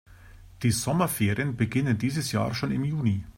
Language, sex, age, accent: German, male, 50-59, Deutschland Deutsch